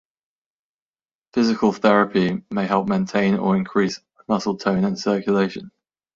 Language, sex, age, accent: English, male, 19-29, England English